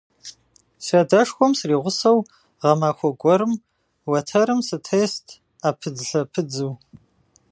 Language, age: Kabardian, 40-49